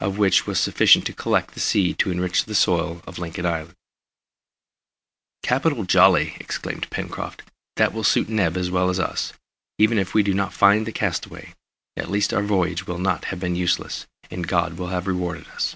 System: none